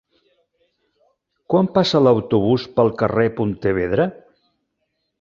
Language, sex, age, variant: Catalan, male, 60-69, Central